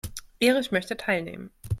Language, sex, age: German, female, 30-39